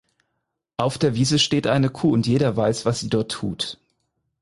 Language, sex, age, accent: German, male, 30-39, Deutschland Deutsch